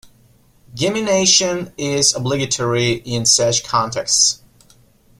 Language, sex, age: English, male, 19-29